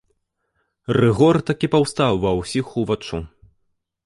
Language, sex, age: Belarusian, male, 19-29